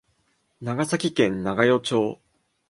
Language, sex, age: Japanese, male, 19-29